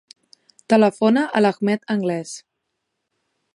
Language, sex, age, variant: Catalan, female, 19-29, Central